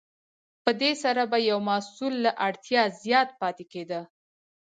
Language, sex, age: Pashto, female, 19-29